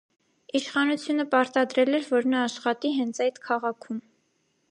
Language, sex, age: Armenian, female, 19-29